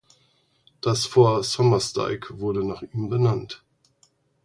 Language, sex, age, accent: German, male, 40-49, Deutschland Deutsch